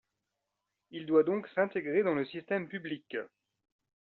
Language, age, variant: French, 40-49, Français de métropole